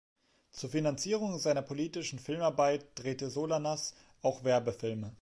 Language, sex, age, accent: German, male, 19-29, Deutschland Deutsch